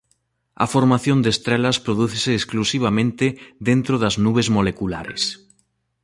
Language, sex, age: Galician, male, 40-49